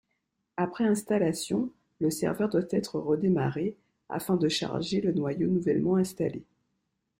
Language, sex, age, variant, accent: French, female, 19-29, Français des départements et régions d'outre-mer, Français de Guadeloupe